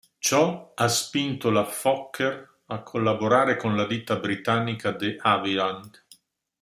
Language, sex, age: Italian, male, 60-69